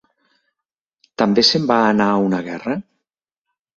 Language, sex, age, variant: Catalan, male, 50-59, Nord-Occidental